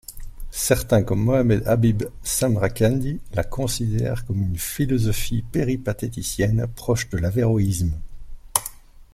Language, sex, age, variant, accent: French, male, 30-39, Français d'Europe, Français de Belgique